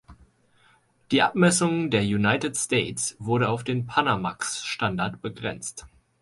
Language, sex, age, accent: German, male, 19-29, Deutschland Deutsch